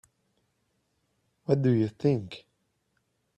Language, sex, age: English, male, 30-39